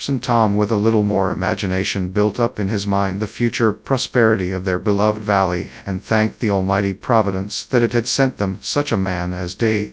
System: TTS, FastPitch